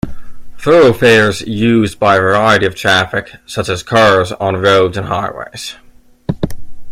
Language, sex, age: English, male, 19-29